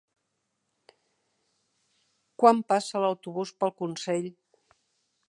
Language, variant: Catalan, Central